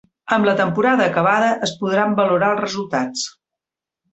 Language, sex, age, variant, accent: Catalan, female, 60-69, Central, central